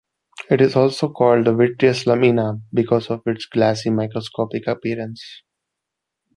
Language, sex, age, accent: English, male, 19-29, India and South Asia (India, Pakistan, Sri Lanka)